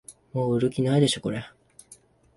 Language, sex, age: Japanese, male, 19-29